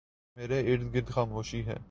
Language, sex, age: Urdu, male, 19-29